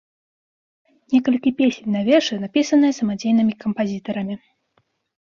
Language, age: Belarusian, 19-29